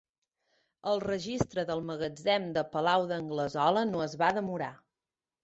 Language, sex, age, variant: Catalan, female, 30-39, Central